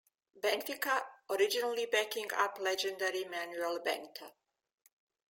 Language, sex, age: English, female, 60-69